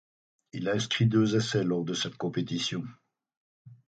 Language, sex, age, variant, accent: French, male, 60-69, Français d'Europe, Français de Belgique